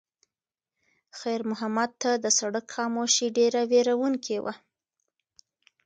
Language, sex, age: Pashto, female, 19-29